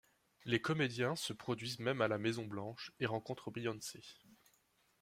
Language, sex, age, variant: French, male, 19-29, Français de métropole